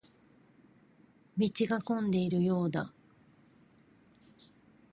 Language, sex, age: Japanese, female, 50-59